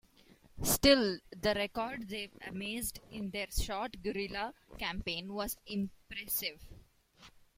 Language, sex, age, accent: English, female, 19-29, India and South Asia (India, Pakistan, Sri Lanka)